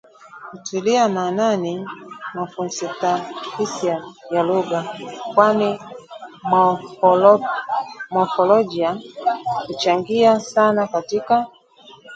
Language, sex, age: Swahili, female, 40-49